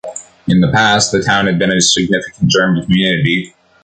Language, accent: English, United States English